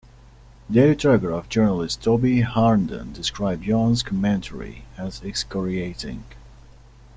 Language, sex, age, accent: English, male, 30-39, England English